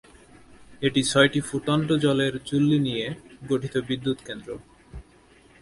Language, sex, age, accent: Bengali, male, 19-29, Standard Bengali